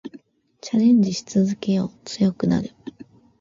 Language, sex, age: Japanese, female, 19-29